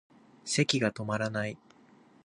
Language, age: Japanese, 19-29